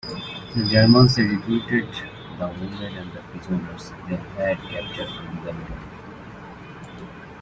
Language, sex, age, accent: English, male, 19-29, United States English